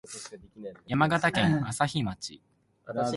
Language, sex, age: Japanese, male, under 19